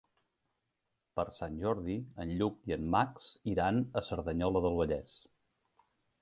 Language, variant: Catalan, Central